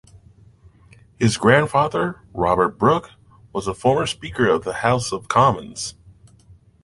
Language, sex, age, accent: English, male, 30-39, United States English